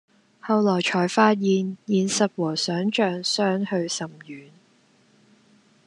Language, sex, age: Cantonese, female, 19-29